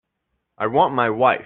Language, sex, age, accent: English, male, 19-29, United States English